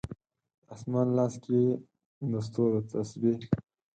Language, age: Pashto, 19-29